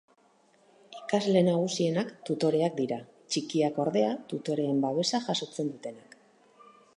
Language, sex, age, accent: Basque, female, 30-39, Mendebalekoa (Araba, Bizkaia, Gipuzkoako mendebaleko herri batzuk)